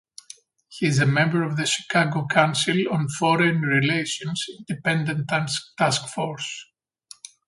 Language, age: English, 40-49